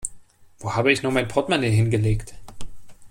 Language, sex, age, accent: German, male, 19-29, Deutschland Deutsch